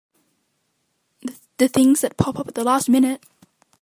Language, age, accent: English, under 19, Australian English